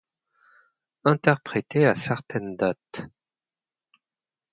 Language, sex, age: French, male, 30-39